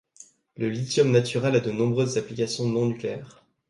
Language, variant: French, Français de métropole